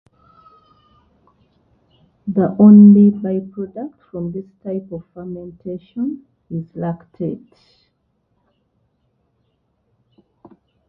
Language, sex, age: English, female, 40-49